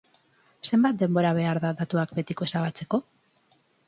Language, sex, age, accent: Basque, female, 30-39, Mendebalekoa (Araba, Bizkaia, Gipuzkoako mendebaleko herri batzuk)